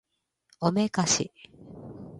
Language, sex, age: Japanese, female, 50-59